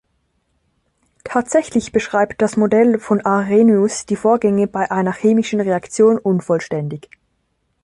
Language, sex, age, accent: German, female, 19-29, Schweizerdeutsch